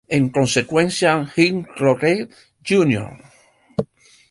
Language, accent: Spanish, Caribe: Cuba, Venezuela, Puerto Rico, República Dominicana, Panamá, Colombia caribeña, México caribeño, Costa del golfo de México